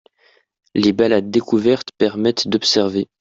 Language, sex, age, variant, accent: French, male, 19-29, Français d'Europe, Français de Suisse